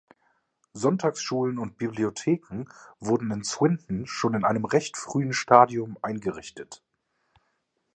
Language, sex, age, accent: German, male, 30-39, Deutschland Deutsch